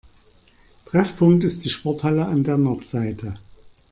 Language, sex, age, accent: German, male, 50-59, Deutschland Deutsch